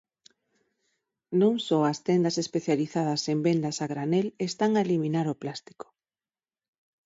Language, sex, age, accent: Galician, female, 40-49, Normativo (estándar)